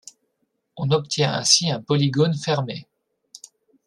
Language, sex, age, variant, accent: French, male, 30-39, Français d'Europe, Français de Belgique